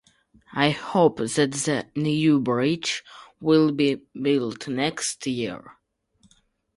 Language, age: English, under 19